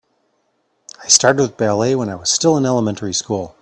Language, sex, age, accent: English, male, 40-49, United States English